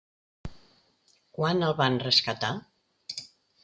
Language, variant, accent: Catalan, Tortosí, nord-occidental